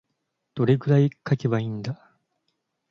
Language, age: Japanese, 19-29